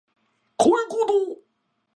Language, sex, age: Japanese, male, 19-29